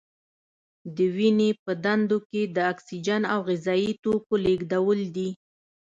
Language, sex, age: Pashto, female, 30-39